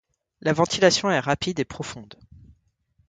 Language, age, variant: French, 30-39, Français de métropole